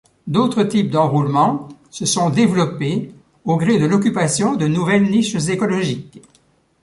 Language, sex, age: French, male, 70-79